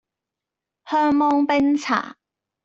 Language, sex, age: Cantonese, female, 19-29